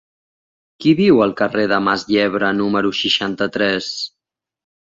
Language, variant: Catalan, Central